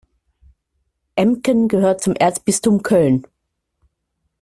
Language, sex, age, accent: German, female, 50-59, Deutschland Deutsch